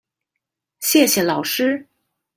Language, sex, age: Chinese, female, 30-39